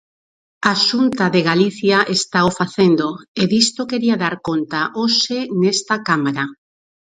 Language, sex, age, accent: Galician, female, 40-49, Normativo (estándar)